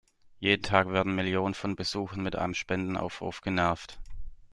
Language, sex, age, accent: German, male, 30-39, Deutschland Deutsch